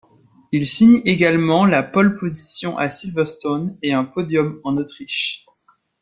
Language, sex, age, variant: French, male, 19-29, Français de métropole